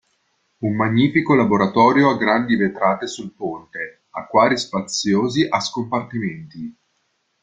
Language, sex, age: Italian, male, 30-39